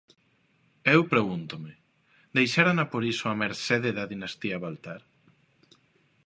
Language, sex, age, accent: Galician, male, 30-39, Neofalante